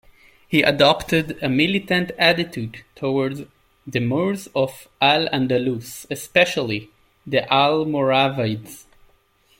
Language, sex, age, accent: English, male, 30-39, United States English